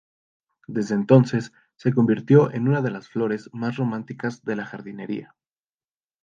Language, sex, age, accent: Spanish, male, 19-29, México